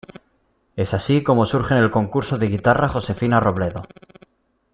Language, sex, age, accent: Spanish, male, 30-39, España: Norte peninsular (Asturias, Castilla y León, Cantabria, País Vasco, Navarra, Aragón, La Rioja, Guadalajara, Cuenca)